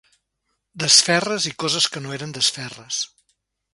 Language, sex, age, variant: Catalan, male, 60-69, Septentrional